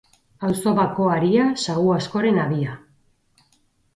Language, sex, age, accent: Basque, female, 40-49, Erdialdekoa edo Nafarra (Gipuzkoa, Nafarroa)